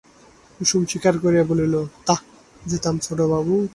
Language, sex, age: Bengali, male, 19-29